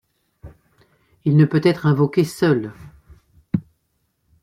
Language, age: French, 60-69